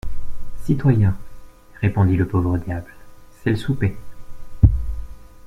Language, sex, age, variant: French, male, 30-39, Français de métropole